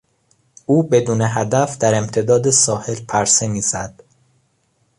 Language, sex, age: Persian, male, 19-29